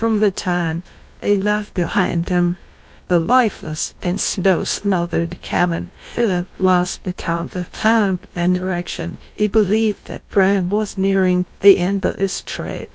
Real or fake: fake